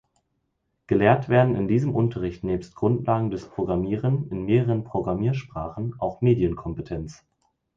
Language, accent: German, Deutschland Deutsch